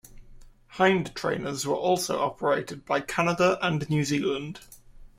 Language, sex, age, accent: English, male, 19-29, England English